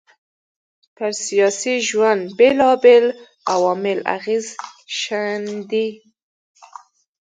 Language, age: Pashto, 19-29